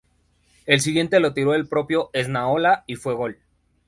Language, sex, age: Spanish, male, 30-39